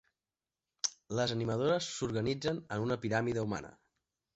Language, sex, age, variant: Catalan, female, 30-39, Nord-Occidental